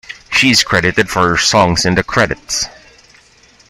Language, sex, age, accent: English, male, 30-39, Filipino